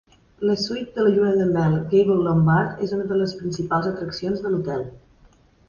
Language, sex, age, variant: Catalan, female, 19-29, Central